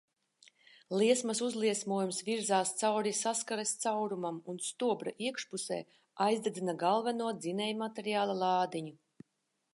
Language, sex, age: Latvian, female, 40-49